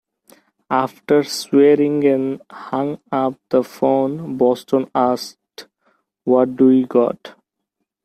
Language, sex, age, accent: English, male, 19-29, India and South Asia (India, Pakistan, Sri Lanka)